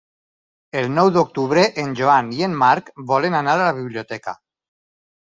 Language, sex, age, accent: Catalan, male, 40-49, valencià